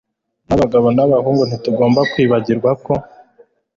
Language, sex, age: Kinyarwanda, male, 19-29